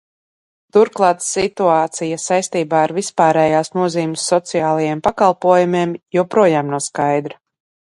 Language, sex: Latvian, female